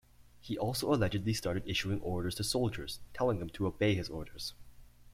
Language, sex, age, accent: English, male, under 19, Canadian English